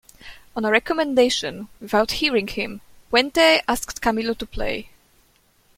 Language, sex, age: English, female, under 19